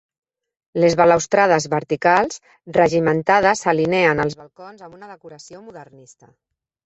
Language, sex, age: Catalan, female, 40-49